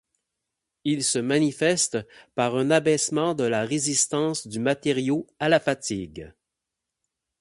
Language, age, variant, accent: French, 30-39, Français d'Amérique du Nord, Français du Canada